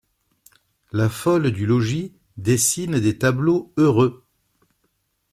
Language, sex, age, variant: French, male, 50-59, Français de métropole